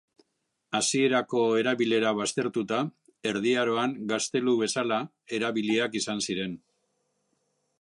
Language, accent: Basque, Mendebalekoa (Araba, Bizkaia, Gipuzkoako mendebaleko herri batzuk)